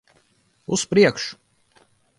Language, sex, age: Latvian, male, 19-29